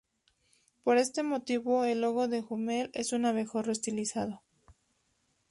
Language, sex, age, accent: Spanish, female, 19-29, México